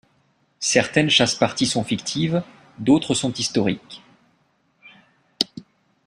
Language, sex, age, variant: French, male, 30-39, Français de métropole